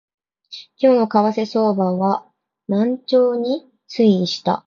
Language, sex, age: Japanese, female, 19-29